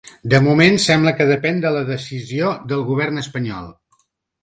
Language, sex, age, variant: Catalan, male, 50-59, Central